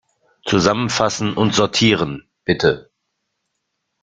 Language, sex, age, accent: German, male, 50-59, Deutschland Deutsch